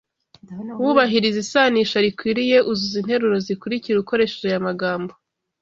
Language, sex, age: Kinyarwanda, female, 30-39